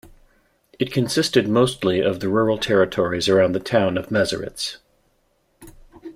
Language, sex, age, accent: English, male, 50-59, United States English